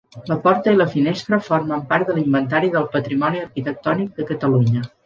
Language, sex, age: Catalan, female, 50-59